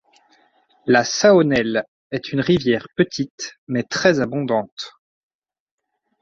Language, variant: French, Français de métropole